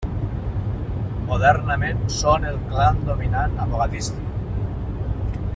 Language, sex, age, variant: Catalan, male, 40-49, Nord-Occidental